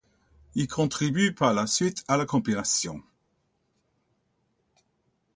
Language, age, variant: French, 70-79, Français de métropole